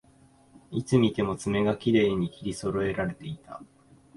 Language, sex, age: Japanese, male, 19-29